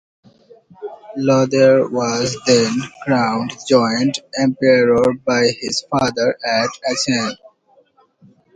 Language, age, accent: English, under 19, England English